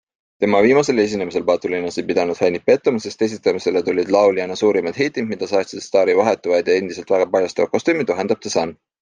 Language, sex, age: Estonian, male, 30-39